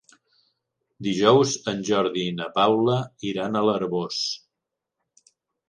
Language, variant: Catalan, Central